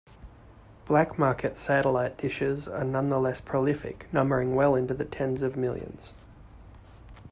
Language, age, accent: English, 30-39, Australian English